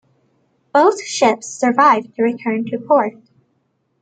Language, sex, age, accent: English, female, 19-29, United States English